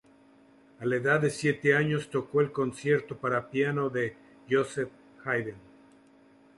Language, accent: Spanish, México